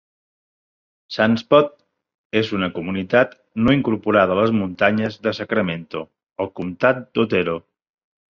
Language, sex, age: Catalan, male, 40-49